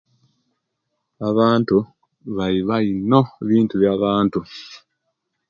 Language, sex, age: Kenyi, male, 40-49